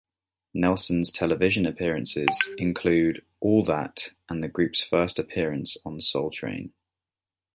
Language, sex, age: English, male, 19-29